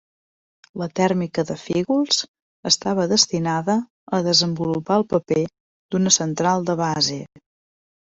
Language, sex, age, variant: Catalan, female, 40-49, Central